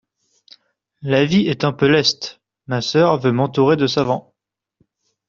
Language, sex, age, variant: French, female, 30-39, Français de métropole